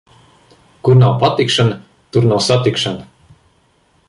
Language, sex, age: Latvian, male, 30-39